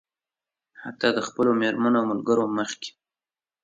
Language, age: Pashto, 19-29